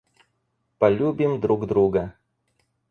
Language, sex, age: Russian, male, 19-29